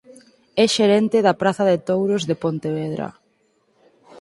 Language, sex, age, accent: Galician, female, 19-29, Normativo (estándar)